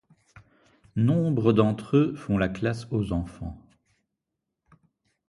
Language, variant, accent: French, Français d'Europe, Français de Belgique